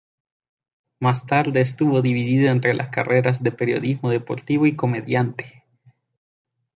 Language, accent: Spanish, América central